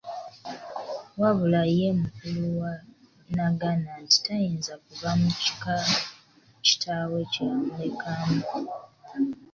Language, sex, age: Ganda, female, 19-29